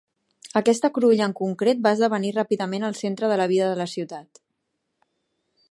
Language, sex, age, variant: Catalan, female, 40-49, Central